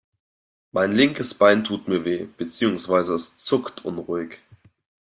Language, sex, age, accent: German, male, 19-29, Deutschland Deutsch